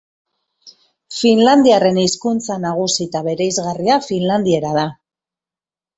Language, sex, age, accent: Basque, female, 50-59, Mendebalekoa (Araba, Bizkaia, Gipuzkoako mendebaleko herri batzuk)